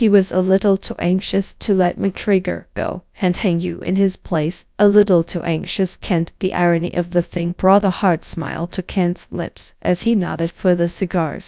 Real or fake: fake